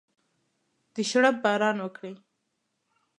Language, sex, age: Pashto, female, 19-29